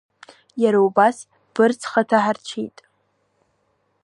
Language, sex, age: Abkhazian, female, under 19